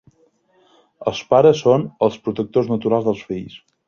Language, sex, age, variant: Catalan, male, 30-39, Central